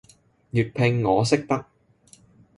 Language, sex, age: Cantonese, male, 19-29